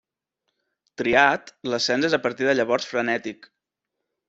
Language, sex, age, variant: Catalan, male, 30-39, Central